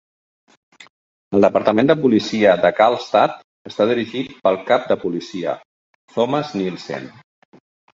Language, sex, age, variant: Catalan, male, 50-59, Central